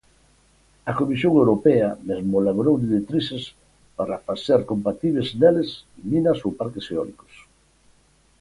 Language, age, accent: Galician, 70-79, Atlántico (seseo e gheada)